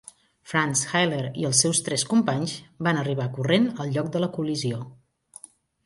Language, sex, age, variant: Catalan, female, 40-49, Central